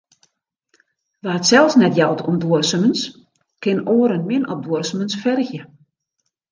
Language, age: Western Frisian, 60-69